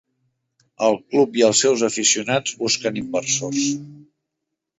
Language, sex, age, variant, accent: Catalan, male, 40-49, Central, central